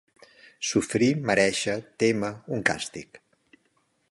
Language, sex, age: Catalan, male, 50-59